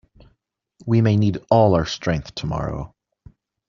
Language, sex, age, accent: English, male, 19-29, United States English